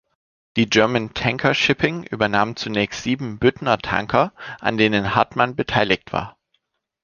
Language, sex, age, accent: German, male, 30-39, Deutschland Deutsch